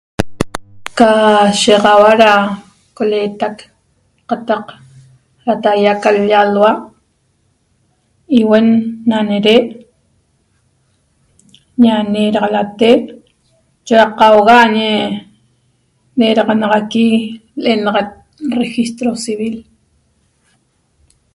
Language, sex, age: Toba, female, 40-49